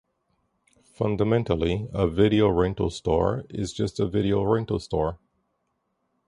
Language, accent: English, United States English